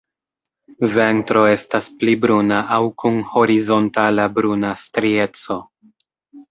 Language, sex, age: Esperanto, male, 30-39